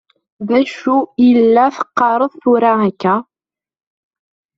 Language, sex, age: Kabyle, male, 30-39